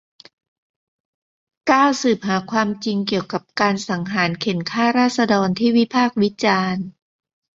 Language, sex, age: Thai, female, 50-59